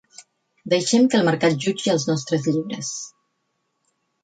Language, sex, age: Catalan, female, 50-59